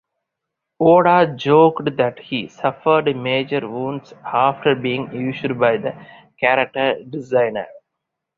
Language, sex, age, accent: English, male, 30-39, India and South Asia (India, Pakistan, Sri Lanka)